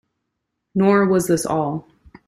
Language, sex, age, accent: English, female, 30-39, United States English